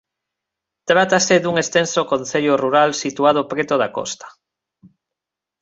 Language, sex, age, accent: Galician, male, 30-39, Normativo (estándar)